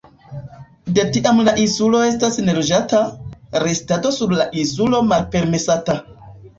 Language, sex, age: Esperanto, male, 19-29